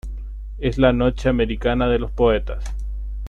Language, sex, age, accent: Spanish, male, 30-39, Chileno: Chile, Cuyo